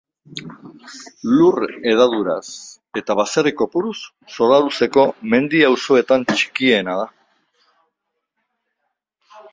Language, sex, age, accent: Basque, male, 50-59, Mendebalekoa (Araba, Bizkaia, Gipuzkoako mendebaleko herri batzuk)